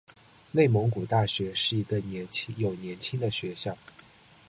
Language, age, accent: Chinese, 19-29, 出生地：四川省